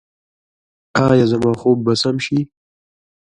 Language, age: Pashto, 19-29